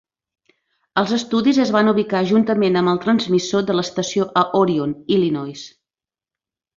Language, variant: Catalan, Central